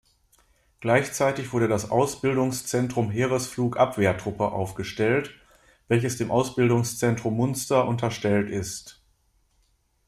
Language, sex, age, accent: German, male, 30-39, Deutschland Deutsch